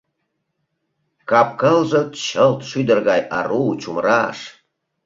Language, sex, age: Mari, male, 40-49